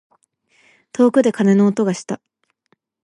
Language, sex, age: Japanese, female, 19-29